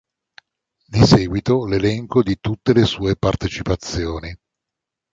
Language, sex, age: Italian, male, 60-69